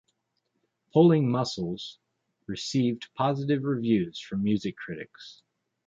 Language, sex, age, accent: English, male, 40-49, United States English